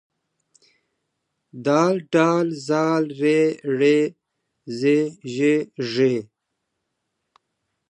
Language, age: Pashto, 40-49